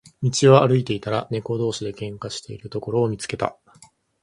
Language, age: Japanese, 19-29